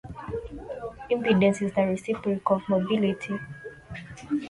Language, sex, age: English, female, 19-29